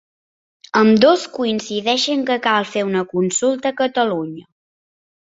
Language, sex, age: Catalan, female, under 19